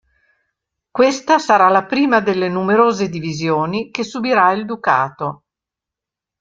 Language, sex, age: Italian, female, 70-79